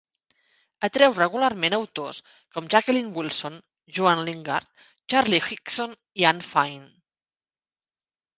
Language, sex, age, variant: Catalan, female, 50-59, Nord-Occidental